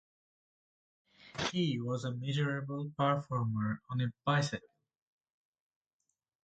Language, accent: English, India and South Asia (India, Pakistan, Sri Lanka)